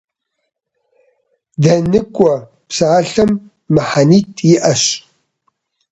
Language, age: Kabardian, 40-49